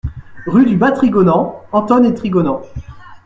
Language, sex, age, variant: French, male, 19-29, Français de métropole